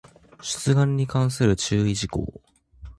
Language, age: Japanese, 19-29